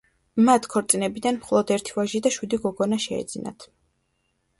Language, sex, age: Georgian, female, under 19